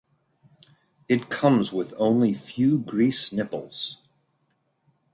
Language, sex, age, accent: English, male, 40-49, United States English